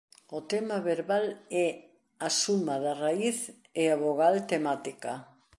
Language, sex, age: Galician, female, 60-69